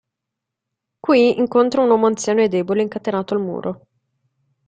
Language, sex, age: Italian, female, 19-29